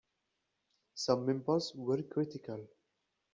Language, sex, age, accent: English, male, 19-29, United States English